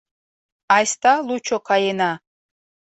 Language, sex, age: Mari, female, 40-49